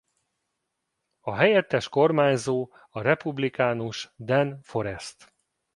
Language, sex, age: Hungarian, male, 40-49